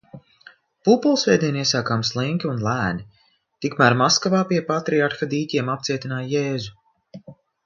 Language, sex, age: Latvian, female, 40-49